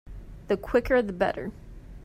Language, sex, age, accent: English, female, 19-29, United States English